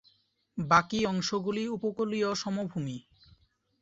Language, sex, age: Bengali, male, 19-29